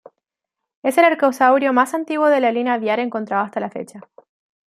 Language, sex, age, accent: Spanish, female, 19-29, Chileno: Chile, Cuyo